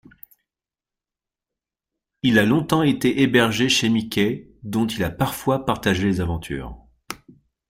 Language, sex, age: French, male, 40-49